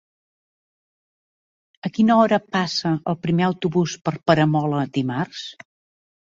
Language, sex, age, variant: Catalan, female, 60-69, Central